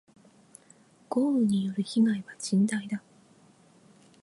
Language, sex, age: Japanese, female, 30-39